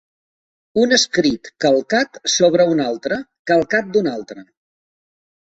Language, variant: Catalan, Central